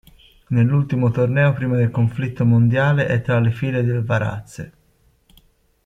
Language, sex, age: Italian, male, 30-39